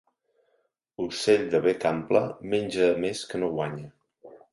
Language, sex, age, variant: Catalan, male, 50-59, Central